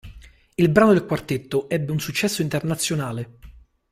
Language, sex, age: Italian, male, 30-39